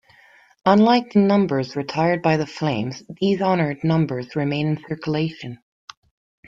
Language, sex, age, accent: English, female, 30-39, England English